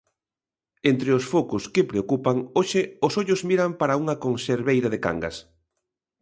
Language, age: Galician, 50-59